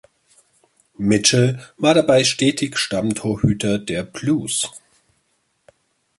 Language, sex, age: German, male, 40-49